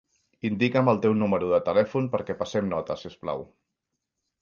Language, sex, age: Catalan, male, 40-49